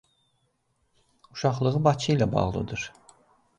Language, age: Azerbaijani, 30-39